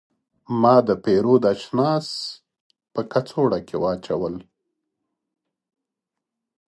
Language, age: Pashto, 40-49